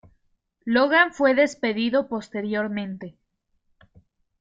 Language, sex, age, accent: Spanish, female, 19-29, México